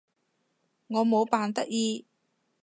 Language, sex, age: Cantonese, female, 30-39